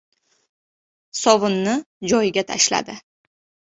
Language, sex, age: Uzbek, female, 30-39